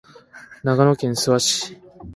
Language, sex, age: Japanese, male, 19-29